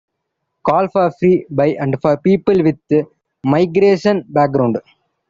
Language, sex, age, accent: English, male, 19-29, India and South Asia (India, Pakistan, Sri Lanka)